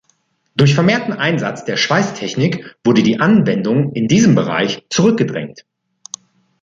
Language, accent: German, Deutschland Deutsch